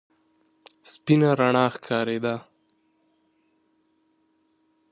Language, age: Pashto, 19-29